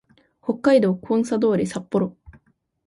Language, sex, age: Japanese, female, 19-29